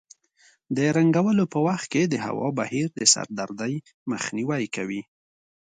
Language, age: Pashto, 30-39